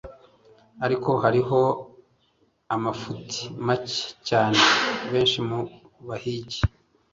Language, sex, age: Kinyarwanda, male, 40-49